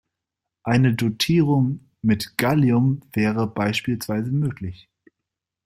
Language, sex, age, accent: German, male, 30-39, Deutschland Deutsch